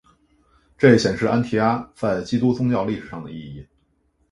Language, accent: Chinese, 出生地：北京市